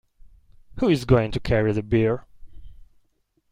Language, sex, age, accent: English, male, 19-29, United States English